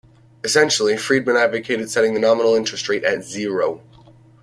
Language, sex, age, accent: English, male, 30-39, United States English